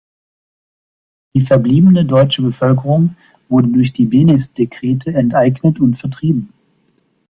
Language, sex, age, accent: German, male, 30-39, Deutschland Deutsch